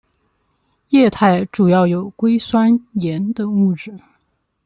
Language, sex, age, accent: Chinese, female, 19-29, 出生地：江西省